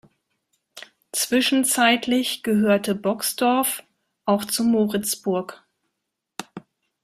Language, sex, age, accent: German, female, 40-49, Deutschland Deutsch